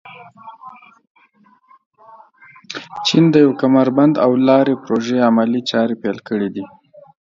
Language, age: Pashto, 30-39